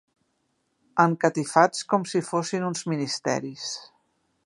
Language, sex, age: Catalan, female, 50-59